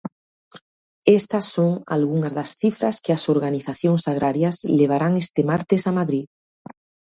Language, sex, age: Galician, female, 30-39